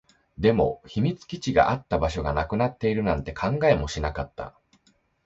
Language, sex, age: Japanese, male, 19-29